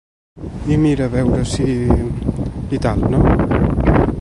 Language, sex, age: Catalan, male, 19-29